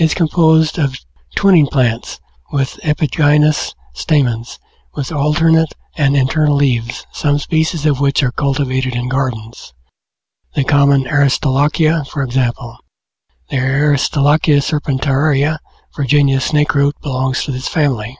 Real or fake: real